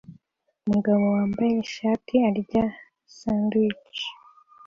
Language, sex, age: Kinyarwanda, female, 19-29